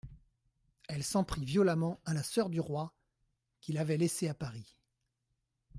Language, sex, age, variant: French, male, 40-49, Français de métropole